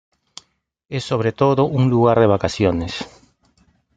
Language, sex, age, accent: Spanish, male, 30-39, Andino-Pacífico: Colombia, Perú, Ecuador, oeste de Bolivia y Venezuela andina